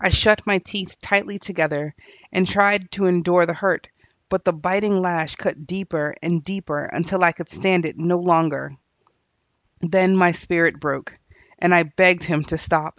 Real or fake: real